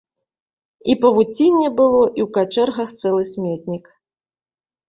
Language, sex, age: Belarusian, female, 30-39